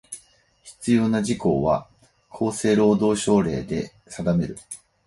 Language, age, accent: Japanese, 50-59, 標準語